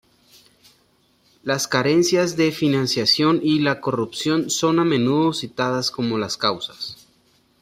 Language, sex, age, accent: Spanish, male, 19-29, México